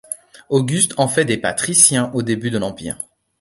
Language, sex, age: French, male, 19-29